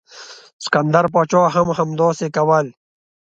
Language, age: Pashto, 30-39